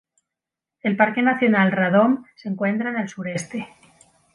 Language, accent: Spanish, España: Centro-Sur peninsular (Madrid, Toledo, Castilla-La Mancha)